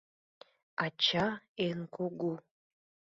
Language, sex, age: Mari, female, under 19